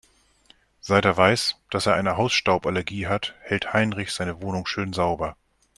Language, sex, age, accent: German, male, 50-59, Deutschland Deutsch